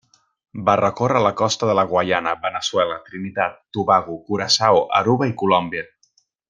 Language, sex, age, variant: Catalan, male, 19-29, Central